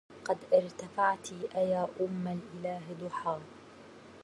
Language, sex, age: Arabic, female, 19-29